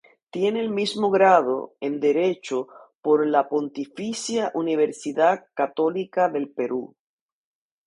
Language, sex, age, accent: Spanish, female, 50-59, Caribe: Cuba, Venezuela, Puerto Rico, República Dominicana, Panamá, Colombia caribeña, México caribeño, Costa del golfo de México